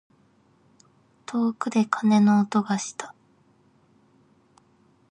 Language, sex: Japanese, female